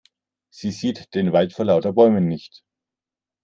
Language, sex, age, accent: German, male, 50-59, Deutschland Deutsch